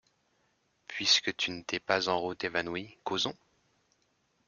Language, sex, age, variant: French, male, 30-39, Français de métropole